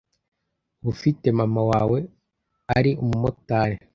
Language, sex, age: Kinyarwanda, male, under 19